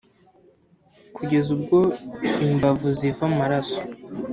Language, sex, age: Kinyarwanda, male, under 19